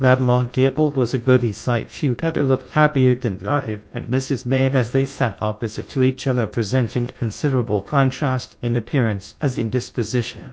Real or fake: fake